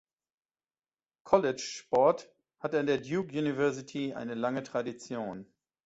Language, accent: German, Deutschland Deutsch